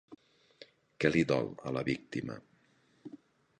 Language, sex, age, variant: Catalan, male, 60-69, Central